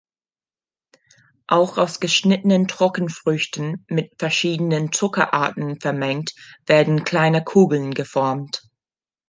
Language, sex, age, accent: German, female, 30-39, Deutschland Deutsch